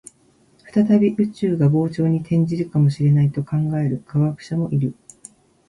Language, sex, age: Japanese, female, 60-69